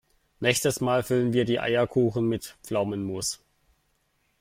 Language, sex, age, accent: German, male, 19-29, Deutschland Deutsch